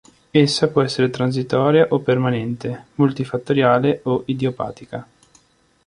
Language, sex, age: Italian, male, 19-29